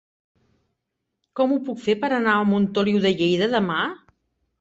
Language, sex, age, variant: Catalan, female, 50-59, Central